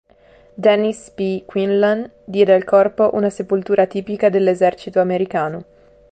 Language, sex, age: Italian, female, 19-29